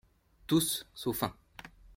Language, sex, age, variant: French, male, 19-29, Français de métropole